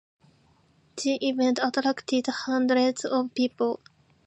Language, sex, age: English, female, 19-29